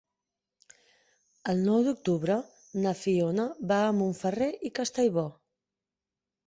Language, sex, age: Catalan, female, 30-39